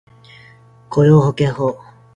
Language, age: Japanese, 19-29